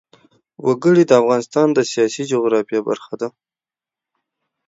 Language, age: Pashto, 19-29